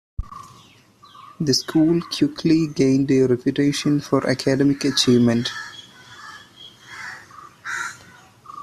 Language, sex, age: English, male, 19-29